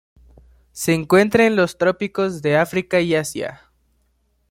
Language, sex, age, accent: Spanish, male, under 19, Andino-Pacífico: Colombia, Perú, Ecuador, oeste de Bolivia y Venezuela andina